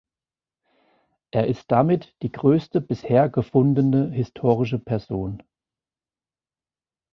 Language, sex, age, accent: German, male, 50-59, Deutschland Deutsch